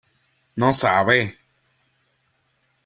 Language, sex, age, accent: Spanish, male, 19-29, Caribe: Cuba, Venezuela, Puerto Rico, República Dominicana, Panamá, Colombia caribeña, México caribeño, Costa del golfo de México